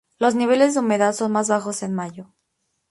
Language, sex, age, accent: Spanish, female, 19-29, México